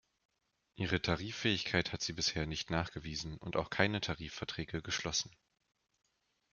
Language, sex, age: German, male, 19-29